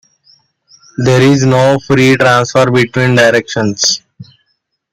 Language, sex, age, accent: English, male, under 19, India and South Asia (India, Pakistan, Sri Lanka)